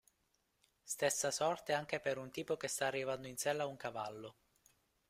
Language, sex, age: Italian, male, 19-29